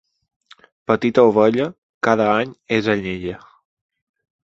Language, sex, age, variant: Catalan, male, 19-29, Balear